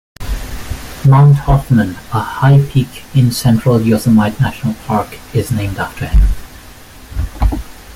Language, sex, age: English, male, 19-29